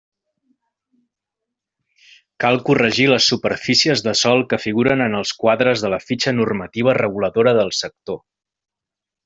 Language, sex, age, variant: Catalan, male, 30-39, Central